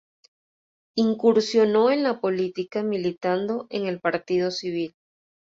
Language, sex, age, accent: Spanish, female, 30-39, Caribe: Cuba, Venezuela, Puerto Rico, República Dominicana, Panamá, Colombia caribeña, México caribeño, Costa del golfo de México